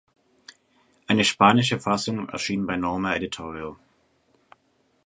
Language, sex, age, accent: German, male, 19-29, Deutschland Deutsch; Süddeutsch